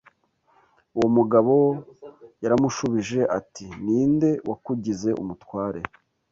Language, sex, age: Kinyarwanda, male, 19-29